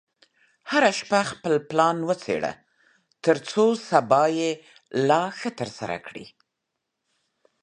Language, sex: Pashto, female